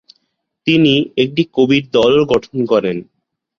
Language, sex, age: Bengali, male, under 19